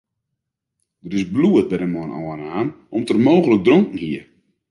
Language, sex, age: Western Frisian, male, 50-59